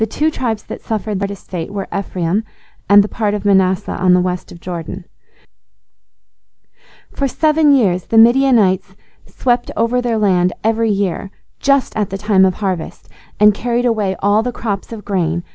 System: none